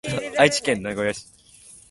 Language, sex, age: Japanese, male, 19-29